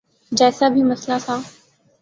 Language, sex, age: Urdu, male, 19-29